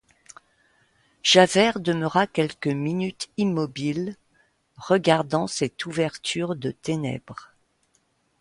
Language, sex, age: French, female, 60-69